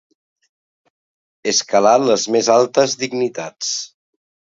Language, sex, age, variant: Catalan, male, 50-59, Central